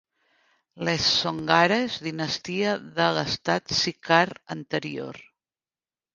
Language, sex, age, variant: Catalan, female, 50-59, Central